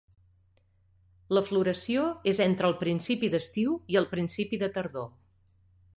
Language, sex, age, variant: Catalan, female, 40-49, Nord-Occidental